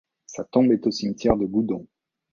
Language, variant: French, Français de métropole